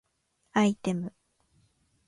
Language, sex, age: Japanese, female, 19-29